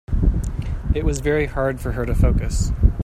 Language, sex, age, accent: English, male, 40-49, United States English